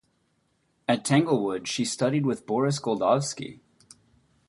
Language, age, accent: English, 30-39, United States English